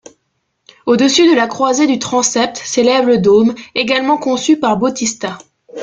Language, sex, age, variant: French, female, 19-29, Français de métropole